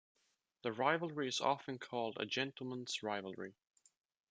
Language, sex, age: English, male, under 19